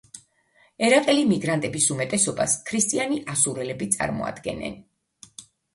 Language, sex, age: Georgian, female, 50-59